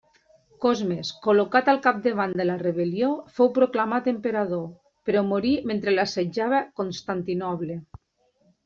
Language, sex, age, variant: Catalan, female, 50-59, Nord-Occidental